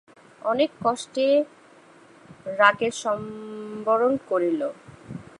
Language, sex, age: Bengali, female, 19-29